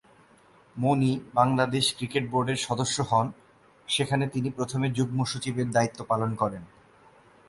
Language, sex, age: Bengali, male, 30-39